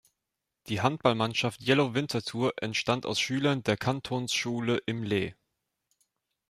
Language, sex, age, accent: German, male, 19-29, Deutschland Deutsch